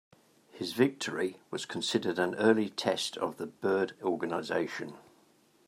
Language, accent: English, England English